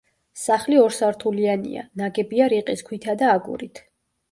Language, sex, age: Georgian, female, 30-39